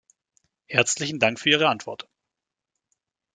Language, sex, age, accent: German, male, 19-29, Deutschland Deutsch